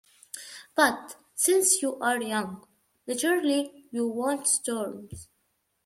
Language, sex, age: English, female, 40-49